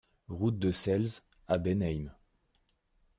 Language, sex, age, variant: French, male, 30-39, Français de métropole